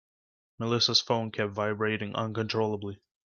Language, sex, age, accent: English, male, 19-29, United States English